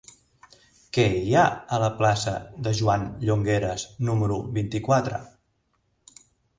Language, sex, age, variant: Catalan, male, 40-49, Central